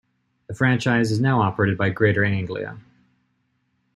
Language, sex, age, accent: English, male, 19-29, United States English